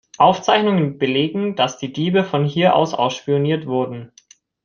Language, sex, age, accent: German, male, 19-29, Deutschland Deutsch